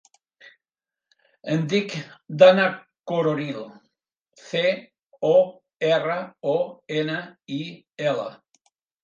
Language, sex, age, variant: Catalan, male, 60-69, Nord-Occidental